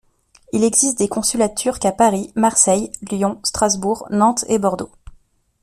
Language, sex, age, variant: French, female, 19-29, Français de métropole